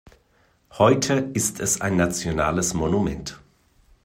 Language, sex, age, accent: German, male, 40-49, Deutschland Deutsch